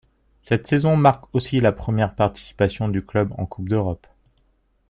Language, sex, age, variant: French, male, 40-49, Français de métropole